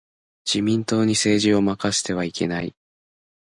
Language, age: Japanese, 19-29